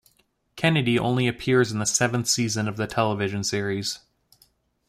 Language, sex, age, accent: English, male, 19-29, United States English